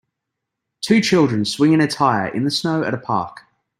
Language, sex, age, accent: English, male, 30-39, Australian English